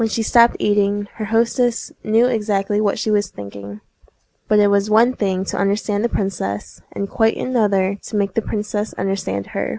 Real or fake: real